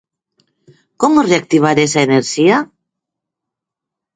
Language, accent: Galician, Normativo (estándar)